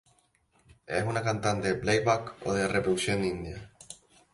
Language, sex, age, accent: Spanish, male, 19-29, España: Islas Canarias